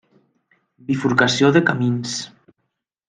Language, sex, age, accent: Catalan, male, 19-29, valencià